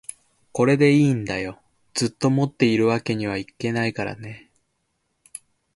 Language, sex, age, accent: Japanese, male, 19-29, 標準語